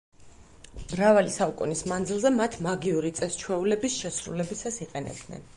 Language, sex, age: Georgian, female, 40-49